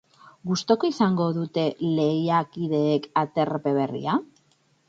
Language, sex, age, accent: Basque, female, 30-39, Mendebalekoa (Araba, Bizkaia, Gipuzkoako mendebaleko herri batzuk)